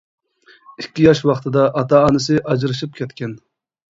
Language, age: Uyghur, 19-29